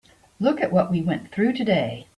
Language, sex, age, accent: English, female, 60-69, United States English